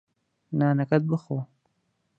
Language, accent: Central Kurdish, سۆرانی